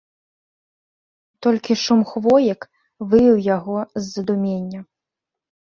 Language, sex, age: Belarusian, female, 19-29